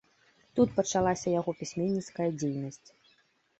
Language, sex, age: Belarusian, female, 30-39